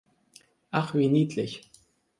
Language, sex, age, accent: German, male, 19-29, Deutschland Deutsch